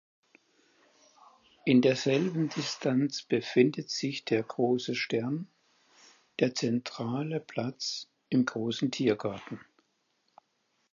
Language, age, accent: German, 70-79, Deutschland Deutsch